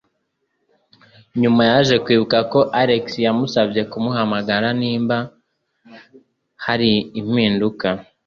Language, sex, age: Kinyarwanda, male, 19-29